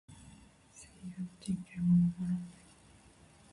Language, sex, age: Japanese, female, 19-29